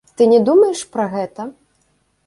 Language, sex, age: Belarusian, female, 19-29